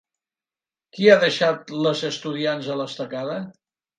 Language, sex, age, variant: Catalan, male, 60-69, Nord-Occidental